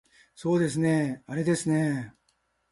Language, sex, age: Japanese, male, 60-69